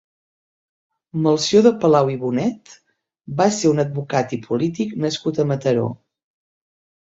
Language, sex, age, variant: Catalan, female, 50-59, Central